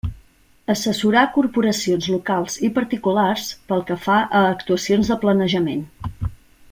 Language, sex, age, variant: Catalan, female, 40-49, Central